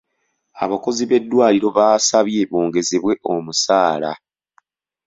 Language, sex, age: Ganda, male, 30-39